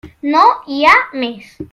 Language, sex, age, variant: Catalan, male, under 19, Central